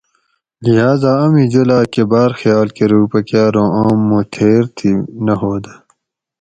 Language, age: Gawri, 19-29